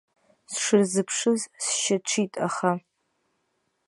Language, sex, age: Abkhazian, female, under 19